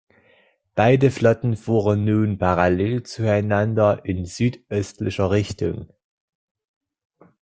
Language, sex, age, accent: German, male, 19-29, Schweizerdeutsch